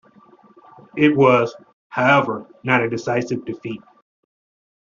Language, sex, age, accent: English, male, 40-49, United States English